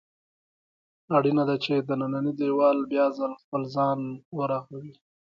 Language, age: Pashto, 30-39